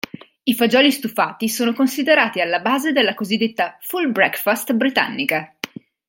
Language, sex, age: Italian, female, 30-39